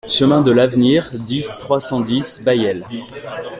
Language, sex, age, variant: French, male, 19-29, Français de métropole